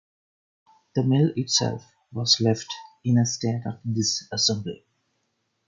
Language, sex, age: English, male, 30-39